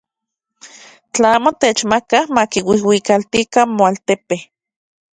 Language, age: Central Puebla Nahuatl, 30-39